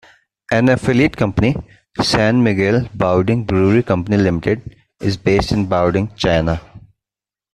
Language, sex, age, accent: English, male, 19-29, India and South Asia (India, Pakistan, Sri Lanka)